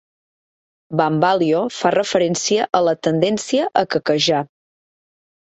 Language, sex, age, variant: Catalan, female, 40-49, Central